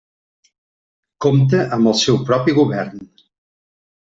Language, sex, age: Catalan, male, 40-49